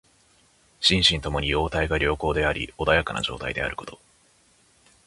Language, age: Japanese, 19-29